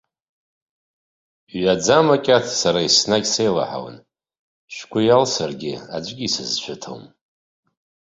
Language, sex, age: Abkhazian, male, 40-49